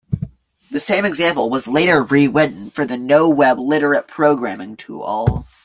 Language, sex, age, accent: English, male, under 19, Canadian English